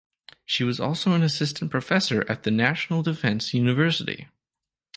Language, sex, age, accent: English, male, 19-29, Canadian English